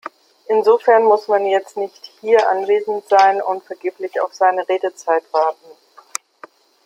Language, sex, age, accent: German, female, 50-59, Deutschland Deutsch